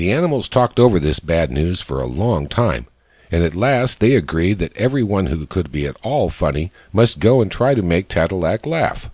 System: none